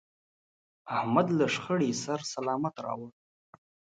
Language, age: Pashto, 30-39